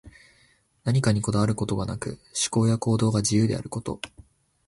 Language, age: Japanese, under 19